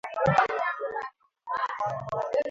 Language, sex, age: Swahili, female, 30-39